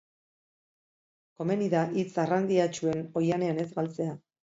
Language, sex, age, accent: Basque, female, 40-49, Mendebalekoa (Araba, Bizkaia, Gipuzkoako mendebaleko herri batzuk)